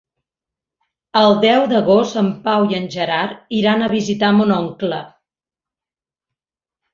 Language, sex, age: Catalan, female, 50-59